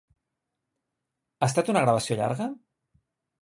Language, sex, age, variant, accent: Catalan, male, 30-39, Nord-Occidental, nord-occidental